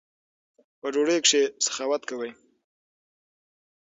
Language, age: Pashto, under 19